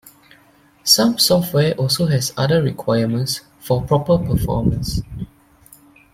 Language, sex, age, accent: English, male, 19-29, Singaporean English